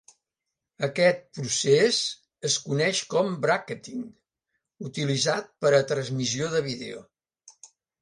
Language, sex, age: Catalan, male, 70-79